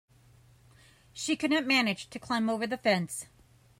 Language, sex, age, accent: English, female, 30-39, United States English